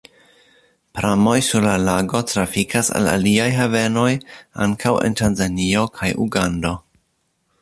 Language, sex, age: Esperanto, male, 40-49